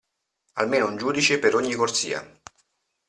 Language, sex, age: Italian, male, 40-49